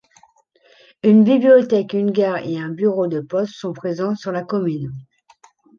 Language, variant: French, Français de métropole